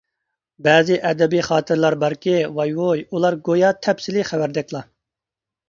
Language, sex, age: Uyghur, male, 30-39